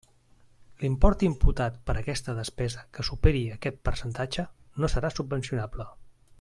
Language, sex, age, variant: Catalan, male, 40-49, Central